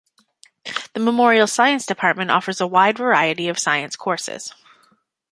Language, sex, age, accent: English, female, 30-39, Canadian English